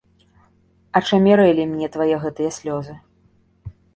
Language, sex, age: Belarusian, female, 30-39